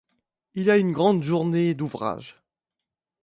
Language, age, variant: French, 19-29, Français de métropole